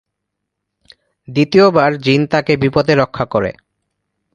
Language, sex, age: Bengali, male, 19-29